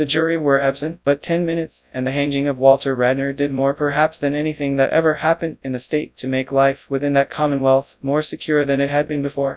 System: TTS, FastPitch